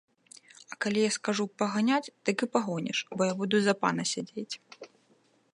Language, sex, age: Belarusian, female, 19-29